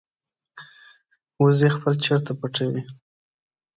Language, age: Pashto, 19-29